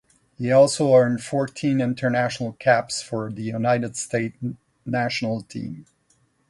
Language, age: English, 50-59